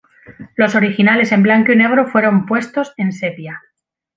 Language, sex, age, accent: Spanish, female, 40-49, España: Centro-Sur peninsular (Madrid, Toledo, Castilla-La Mancha)